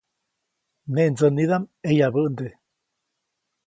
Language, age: Copainalá Zoque, 19-29